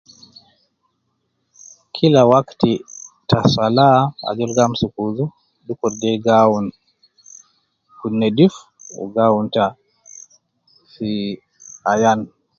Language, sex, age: Nubi, male, 50-59